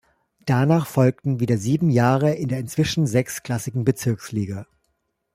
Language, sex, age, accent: German, male, 40-49, Deutschland Deutsch